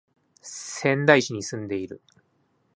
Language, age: Japanese, 40-49